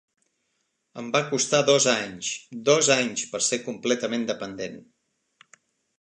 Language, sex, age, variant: Catalan, male, 50-59, Central